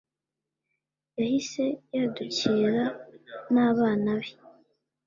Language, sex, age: Kinyarwanda, female, under 19